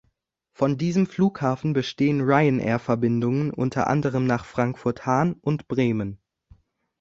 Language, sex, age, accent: German, male, under 19, Deutschland Deutsch